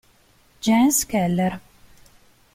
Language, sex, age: Italian, female, 40-49